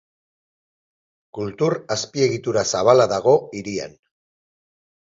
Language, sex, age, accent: Basque, male, 40-49, Erdialdekoa edo Nafarra (Gipuzkoa, Nafarroa)